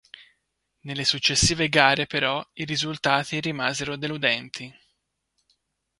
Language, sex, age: Italian, male, 19-29